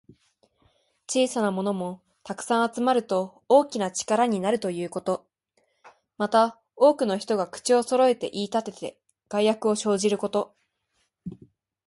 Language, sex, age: Japanese, female, under 19